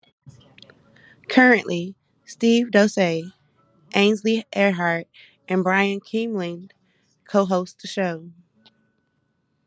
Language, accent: English, United States English